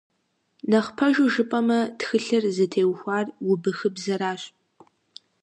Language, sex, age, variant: Kabardian, female, 19-29, Адыгэбзэ (Къэбэрдей, Кирил, псоми зэдай)